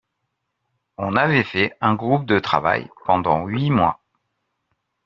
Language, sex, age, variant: French, male, 50-59, Français de métropole